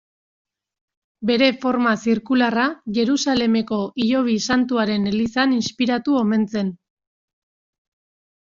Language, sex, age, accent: Basque, female, 30-39, Erdialdekoa edo Nafarra (Gipuzkoa, Nafarroa)